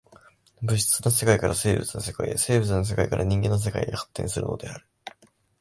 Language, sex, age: Japanese, male, 19-29